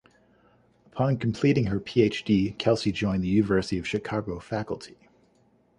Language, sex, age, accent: English, male, 40-49, United States English